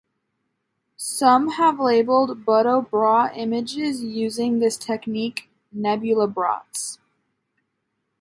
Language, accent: English, United States English